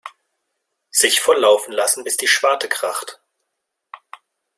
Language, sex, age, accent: German, male, 40-49, Deutschland Deutsch